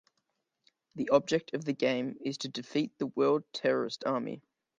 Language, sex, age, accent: English, male, under 19, Australian English